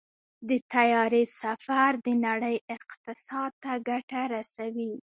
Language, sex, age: Pashto, female, 19-29